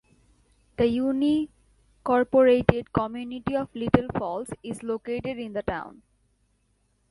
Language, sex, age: English, female, 19-29